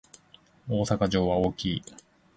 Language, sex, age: Japanese, male, 40-49